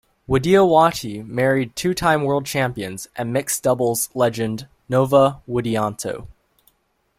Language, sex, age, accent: English, male, under 19, United States English